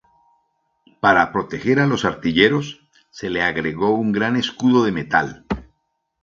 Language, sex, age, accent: Spanish, male, 60-69, Andino-Pacífico: Colombia, Perú, Ecuador, oeste de Bolivia y Venezuela andina